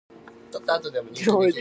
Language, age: Japanese, 19-29